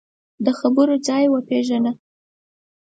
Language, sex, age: Pashto, female, under 19